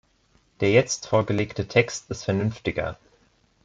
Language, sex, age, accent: German, male, 19-29, Deutschland Deutsch